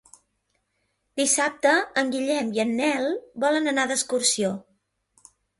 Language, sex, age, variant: Catalan, female, 40-49, Central